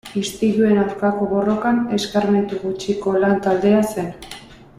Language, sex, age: Basque, female, 19-29